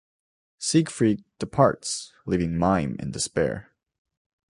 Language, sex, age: English, male, 19-29